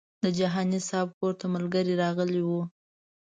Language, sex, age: Pashto, female, 19-29